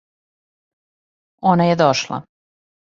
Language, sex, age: Serbian, female, 50-59